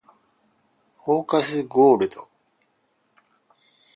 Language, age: Japanese, 50-59